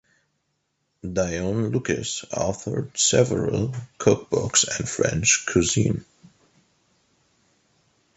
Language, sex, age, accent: English, male, 19-29, United States English